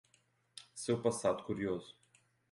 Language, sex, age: Portuguese, male, 40-49